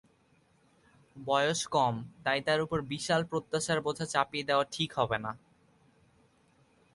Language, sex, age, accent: Bengali, male, under 19, প্রমিত